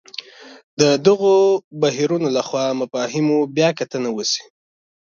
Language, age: Pashto, 19-29